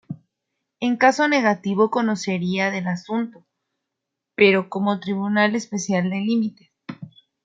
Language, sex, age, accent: Spanish, female, 19-29, México